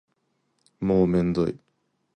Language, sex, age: Japanese, male, 19-29